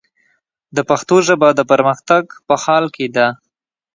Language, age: Pashto, 19-29